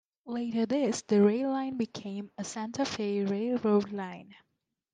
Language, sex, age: English, female, 19-29